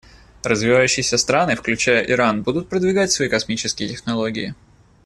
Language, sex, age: Russian, male, 19-29